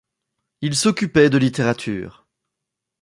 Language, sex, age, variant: French, male, 30-39, Français de métropole